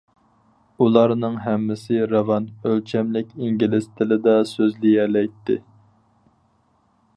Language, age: Uyghur, 19-29